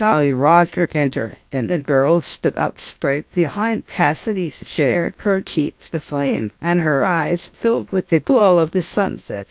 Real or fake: fake